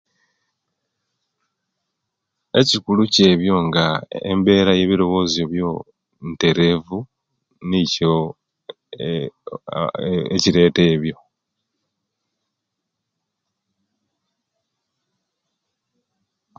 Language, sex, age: Kenyi, male, 50-59